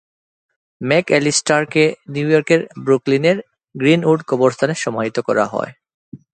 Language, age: Bengali, 30-39